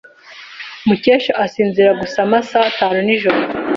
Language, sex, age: Kinyarwanda, female, 19-29